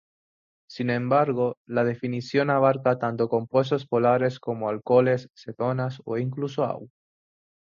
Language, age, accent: Spanish, 19-29, España: Islas Canarias